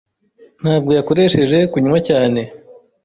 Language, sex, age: Kinyarwanda, male, 30-39